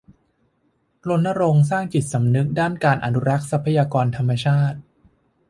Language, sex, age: Thai, male, 19-29